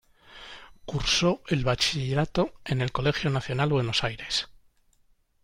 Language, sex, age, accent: Spanish, male, 50-59, España: Norte peninsular (Asturias, Castilla y León, Cantabria, País Vasco, Navarra, Aragón, La Rioja, Guadalajara, Cuenca)